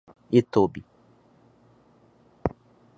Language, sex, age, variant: Portuguese, male, 19-29, Portuguese (Brasil)